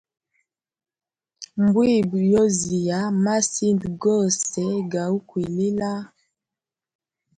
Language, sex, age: Hemba, female, 30-39